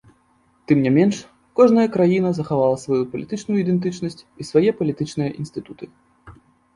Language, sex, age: Belarusian, male, 19-29